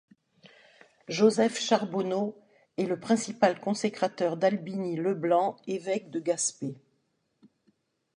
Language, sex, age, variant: French, female, 60-69, Français de métropole